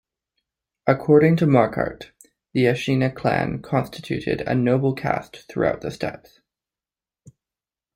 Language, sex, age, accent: English, male, 19-29, Canadian English